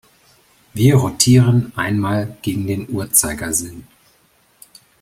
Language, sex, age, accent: German, male, 40-49, Deutschland Deutsch